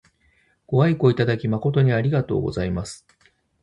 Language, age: Japanese, 40-49